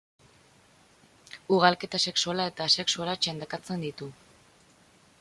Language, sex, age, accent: Basque, female, 19-29, Erdialdekoa edo Nafarra (Gipuzkoa, Nafarroa)